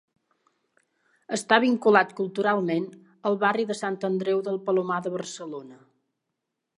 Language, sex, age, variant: Catalan, female, 40-49, Central